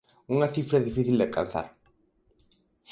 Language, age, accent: Galician, 19-29, Oriental (común en zona oriental)